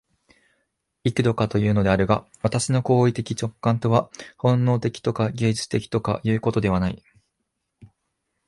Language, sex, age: Japanese, male, 19-29